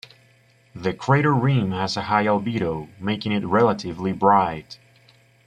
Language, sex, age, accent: English, male, 19-29, United States English